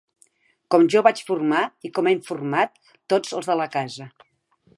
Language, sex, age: Catalan, female, 60-69